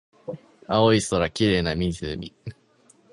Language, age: Japanese, 19-29